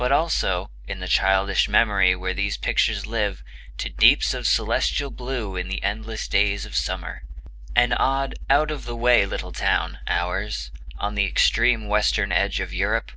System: none